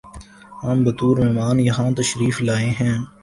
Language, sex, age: Urdu, male, 19-29